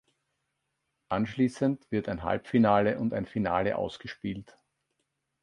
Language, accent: German, Österreichisches Deutsch